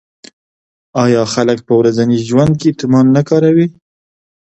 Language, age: Pashto, 30-39